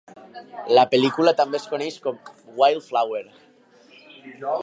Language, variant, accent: Catalan, Alacantí, valencià